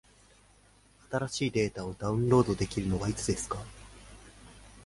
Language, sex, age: Japanese, male, 19-29